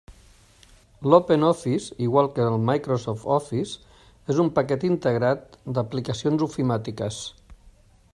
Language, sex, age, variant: Catalan, male, 60-69, Nord-Occidental